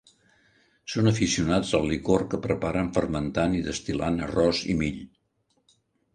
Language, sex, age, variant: Catalan, male, 70-79, Central